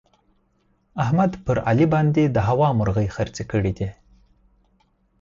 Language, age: Pashto, 30-39